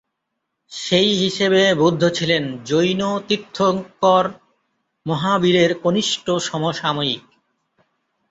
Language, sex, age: Bengali, male, 30-39